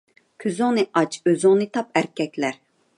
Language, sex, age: Uyghur, female, 30-39